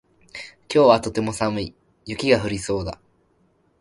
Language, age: Japanese, 19-29